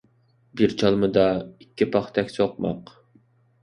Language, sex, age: Uyghur, male, 19-29